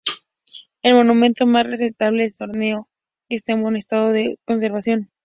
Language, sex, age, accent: Spanish, female, under 19, México